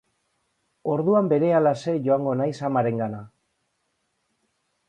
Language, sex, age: Basque, male, 40-49